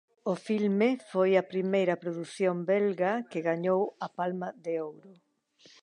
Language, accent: Galician, Normativo (estándar)